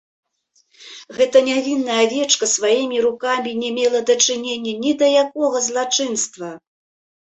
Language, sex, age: Belarusian, female, 50-59